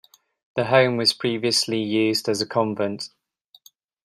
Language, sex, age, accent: English, male, 40-49, England English